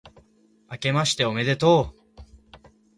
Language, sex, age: Japanese, male, 19-29